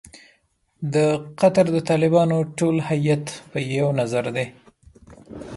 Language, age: Pashto, 19-29